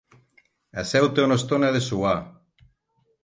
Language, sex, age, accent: Catalan, male, 50-59, occidental